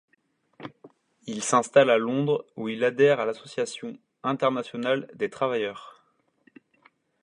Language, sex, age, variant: French, male, 30-39, Français de métropole